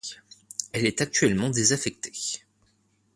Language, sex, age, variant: French, male, 30-39, Français de métropole